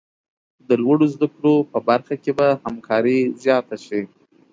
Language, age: Pashto, 30-39